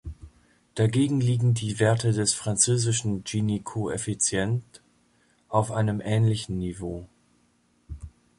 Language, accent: German, Deutschland Deutsch